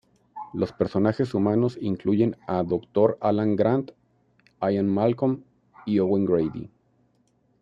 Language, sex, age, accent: Spanish, male, 40-49, México